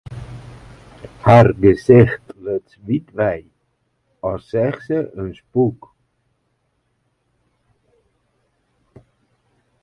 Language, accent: Western Frisian, Wâldfrysk